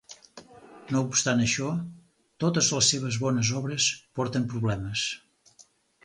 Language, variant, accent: Catalan, Central, central; Empordanès